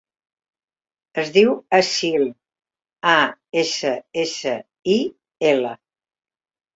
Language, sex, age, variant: Catalan, female, 70-79, Central